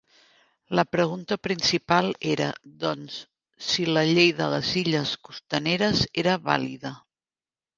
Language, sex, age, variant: Catalan, female, 50-59, Central